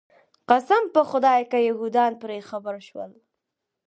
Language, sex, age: Pashto, female, under 19